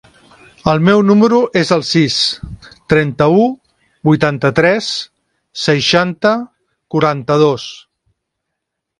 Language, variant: Catalan, Central